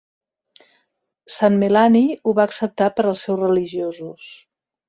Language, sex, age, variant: Catalan, female, 50-59, Central